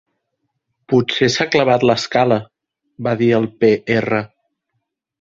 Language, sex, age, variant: Catalan, male, 30-39, Central